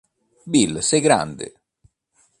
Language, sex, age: Italian, male, 30-39